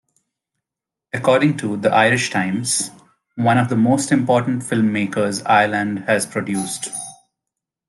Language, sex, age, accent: English, male, 30-39, India and South Asia (India, Pakistan, Sri Lanka)